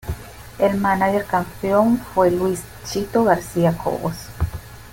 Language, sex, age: Spanish, female, 50-59